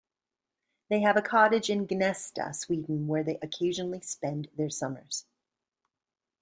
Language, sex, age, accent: English, female, 40-49, United States English